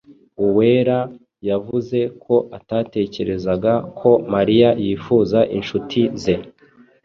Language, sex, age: Kinyarwanda, male, 19-29